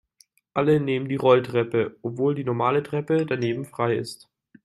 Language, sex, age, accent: German, male, 19-29, Deutschland Deutsch